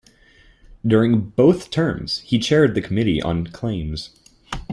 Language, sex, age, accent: English, male, 19-29, United States English